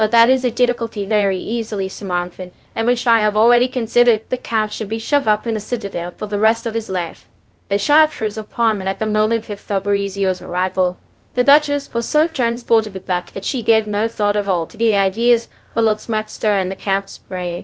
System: TTS, VITS